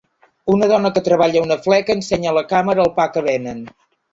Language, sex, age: Catalan, female, 60-69